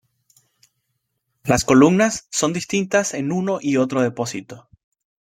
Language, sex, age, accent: Spanish, male, 30-39, Caribe: Cuba, Venezuela, Puerto Rico, República Dominicana, Panamá, Colombia caribeña, México caribeño, Costa del golfo de México